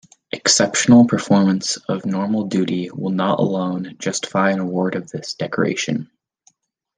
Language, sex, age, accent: English, male, under 19, United States English